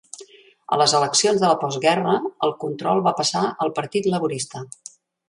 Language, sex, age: Catalan, female, 60-69